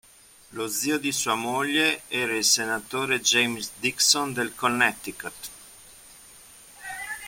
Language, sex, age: Italian, male, 50-59